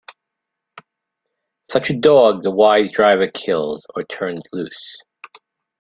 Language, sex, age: English, male, 50-59